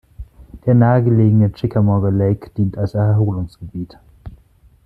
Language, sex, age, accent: German, male, 30-39, Deutschland Deutsch